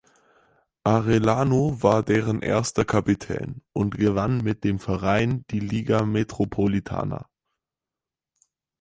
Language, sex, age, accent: German, male, under 19, Deutschland Deutsch